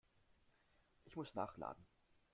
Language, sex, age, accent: German, male, 19-29, Deutschland Deutsch